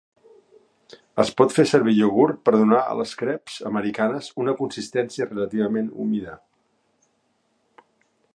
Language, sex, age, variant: Catalan, male, 50-59, Central